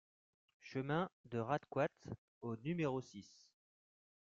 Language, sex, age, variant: French, male, 30-39, Français de métropole